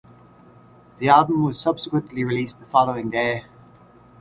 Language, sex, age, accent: English, male, 30-39, Irish English